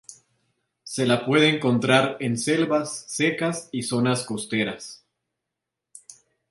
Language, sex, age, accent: Spanish, male, 30-39, México